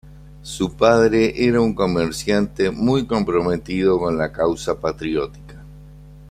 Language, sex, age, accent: Spanish, male, 60-69, Rioplatense: Argentina, Uruguay, este de Bolivia, Paraguay